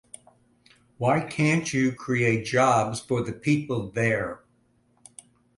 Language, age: English, 70-79